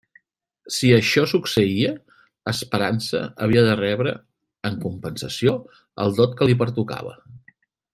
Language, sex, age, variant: Catalan, male, 40-49, Central